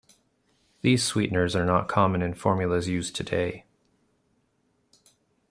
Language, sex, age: English, male, 40-49